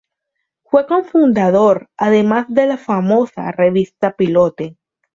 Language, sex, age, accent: Spanish, female, under 19, Caribe: Cuba, Venezuela, Puerto Rico, República Dominicana, Panamá, Colombia caribeña, México caribeño, Costa del golfo de México